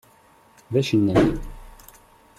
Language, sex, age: Kabyle, male, 30-39